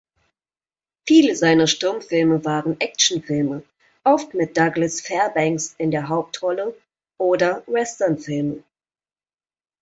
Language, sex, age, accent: German, female, 30-39, Deutschland Deutsch